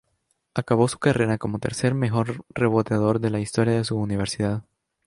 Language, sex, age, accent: Spanish, male, 19-29, América central